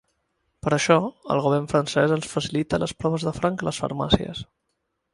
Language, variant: Catalan, Balear